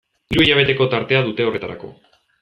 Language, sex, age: Basque, male, 19-29